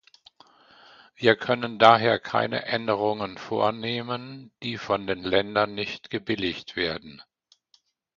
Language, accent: German, Deutschland Deutsch